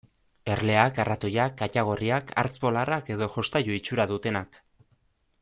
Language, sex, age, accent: Basque, male, 19-29, Erdialdekoa edo Nafarra (Gipuzkoa, Nafarroa)